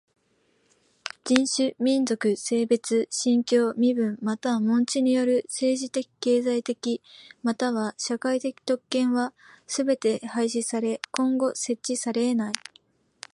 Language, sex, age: Japanese, female, 19-29